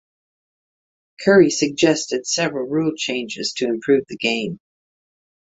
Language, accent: English, United States English